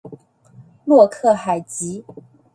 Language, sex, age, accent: Chinese, female, 30-39, 出生地：福建省